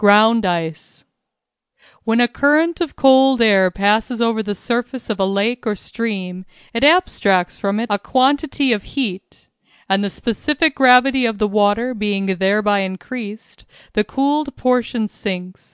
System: none